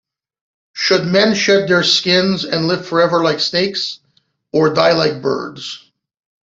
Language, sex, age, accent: English, male, 40-49, Canadian English